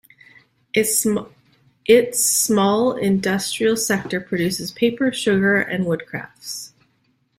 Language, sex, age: English, female, 40-49